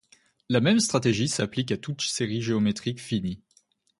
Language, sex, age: French, female, 19-29